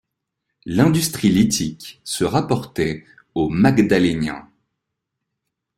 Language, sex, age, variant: French, male, 30-39, Français de métropole